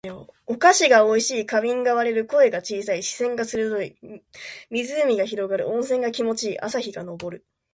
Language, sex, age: Japanese, female, 19-29